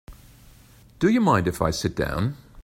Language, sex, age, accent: English, male, 60-69, United States English